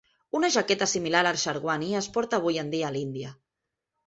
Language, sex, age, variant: Catalan, female, 19-29, Central